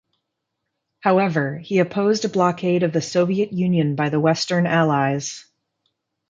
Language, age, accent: English, 19-29, United States English